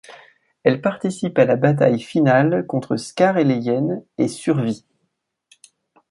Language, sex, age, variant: French, male, 19-29, Français de métropole